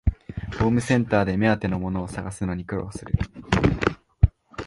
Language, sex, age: Japanese, male, 19-29